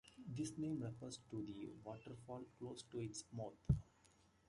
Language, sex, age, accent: English, male, 19-29, United States English